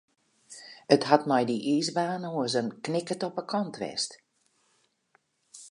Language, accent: Western Frisian, Klaaifrysk